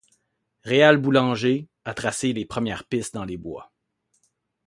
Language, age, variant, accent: French, 40-49, Français d'Amérique du Nord, Français du Canada